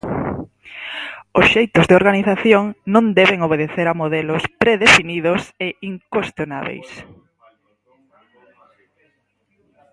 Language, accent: Galician, Normativo (estándar)